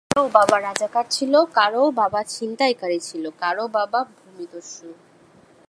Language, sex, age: Bengali, female, 19-29